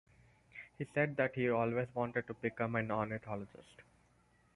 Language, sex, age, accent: English, male, under 19, India and South Asia (India, Pakistan, Sri Lanka)